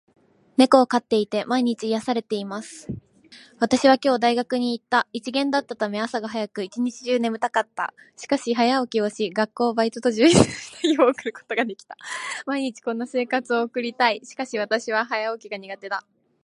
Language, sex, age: Japanese, female, 19-29